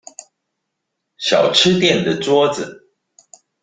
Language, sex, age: Chinese, male, 40-49